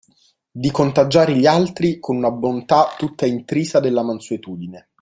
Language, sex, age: Italian, male, 19-29